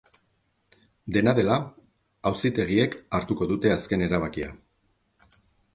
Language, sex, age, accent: Basque, male, 50-59, Mendebalekoa (Araba, Bizkaia, Gipuzkoako mendebaleko herri batzuk)